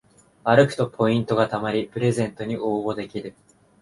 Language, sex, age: Japanese, male, 19-29